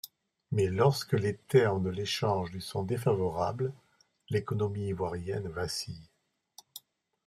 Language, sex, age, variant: French, male, 60-69, Français de métropole